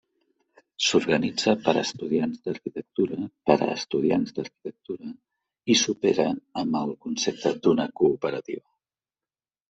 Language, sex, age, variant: Catalan, male, 50-59, Central